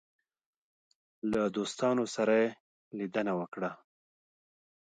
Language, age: Pashto, 30-39